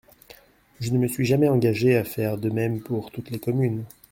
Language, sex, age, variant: French, male, 19-29, Français de métropole